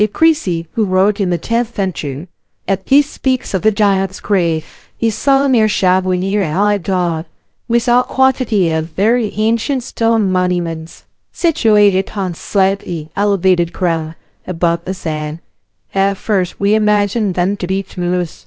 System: TTS, VITS